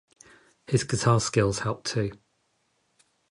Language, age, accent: English, 50-59, England English